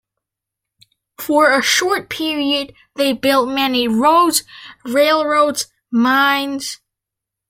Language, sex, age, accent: English, male, under 19, United States English